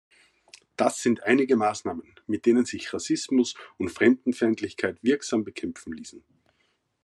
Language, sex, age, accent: German, male, 30-39, Österreichisches Deutsch